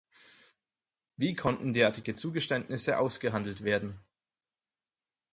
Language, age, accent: German, 30-39, Deutschland Deutsch